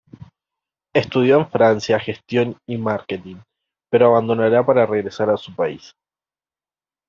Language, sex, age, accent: Spanish, male, 19-29, Rioplatense: Argentina, Uruguay, este de Bolivia, Paraguay